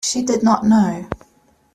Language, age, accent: English, 19-29, England English